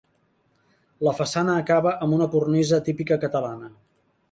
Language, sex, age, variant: Catalan, male, 50-59, Central